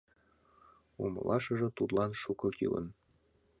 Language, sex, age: Mari, male, 19-29